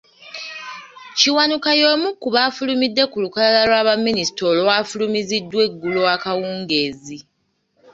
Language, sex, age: Ganda, female, 19-29